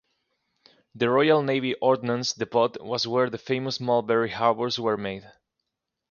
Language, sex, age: English, male, 19-29